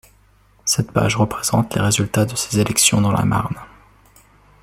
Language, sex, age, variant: French, male, 19-29, Français de métropole